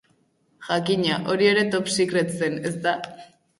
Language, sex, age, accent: Basque, female, under 19, Mendebalekoa (Araba, Bizkaia, Gipuzkoako mendebaleko herri batzuk)